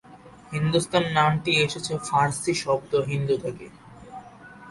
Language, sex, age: Bengali, male, 19-29